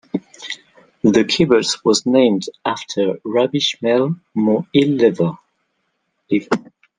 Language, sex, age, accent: English, male, 40-49, England English